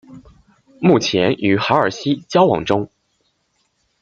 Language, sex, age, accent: Chinese, male, 19-29, 出生地：山东省